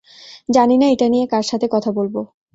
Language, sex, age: Bengali, female, 19-29